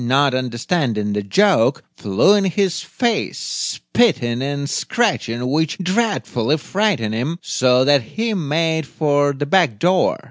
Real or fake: real